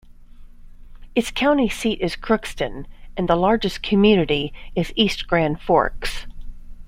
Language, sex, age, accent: English, female, 50-59, United States English